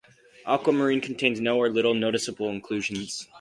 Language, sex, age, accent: English, male, under 19, United States English